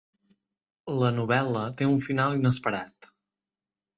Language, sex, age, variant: Catalan, male, 19-29, Septentrional